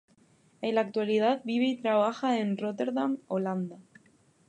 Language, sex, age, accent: Spanish, female, 19-29, España: Islas Canarias